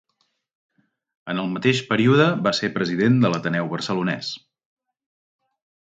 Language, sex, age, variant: Catalan, male, 40-49, Central